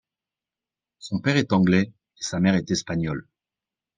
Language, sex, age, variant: French, male, 50-59, Français de métropole